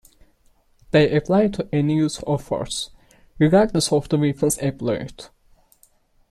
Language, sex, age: English, male, 19-29